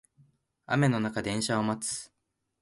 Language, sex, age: Japanese, male, 19-29